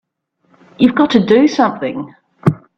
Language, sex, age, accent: English, female, 40-49, Australian English